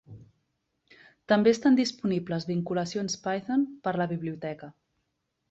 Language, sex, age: Catalan, female, 40-49